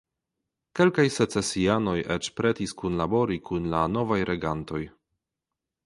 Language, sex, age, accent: Esperanto, male, 30-39, Internacia